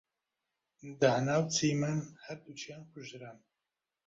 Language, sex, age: Central Kurdish, male, 30-39